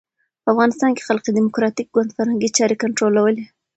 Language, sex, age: Pashto, female, 19-29